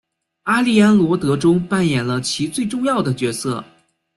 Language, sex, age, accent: Chinese, male, 30-39, 出生地：北京市